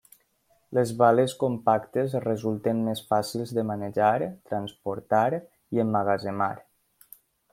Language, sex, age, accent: Catalan, male, under 19, valencià